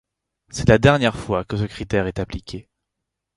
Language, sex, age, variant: French, male, 19-29, Français de métropole